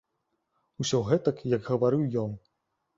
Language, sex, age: Belarusian, male, 30-39